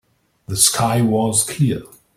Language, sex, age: English, male, 50-59